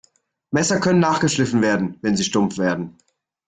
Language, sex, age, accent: German, male, 19-29, Deutschland Deutsch